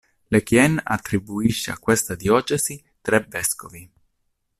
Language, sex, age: Italian, male, 30-39